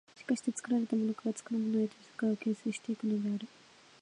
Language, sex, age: Japanese, female, 19-29